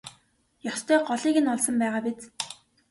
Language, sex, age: Mongolian, female, 19-29